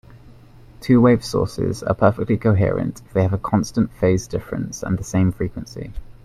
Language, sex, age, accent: English, male, 19-29, England English